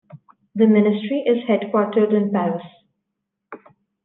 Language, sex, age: English, female, 19-29